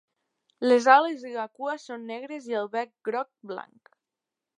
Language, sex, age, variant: Catalan, female, under 19, Nord-Occidental